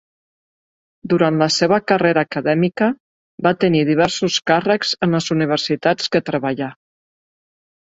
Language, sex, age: Catalan, female, 50-59